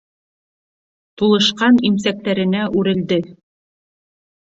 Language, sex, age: Bashkir, female, 30-39